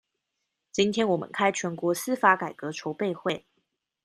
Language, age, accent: Chinese, 19-29, 出生地：臺北市